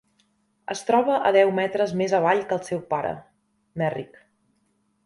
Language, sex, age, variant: Catalan, female, 30-39, Central